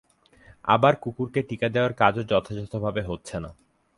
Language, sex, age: Bengali, male, 19-29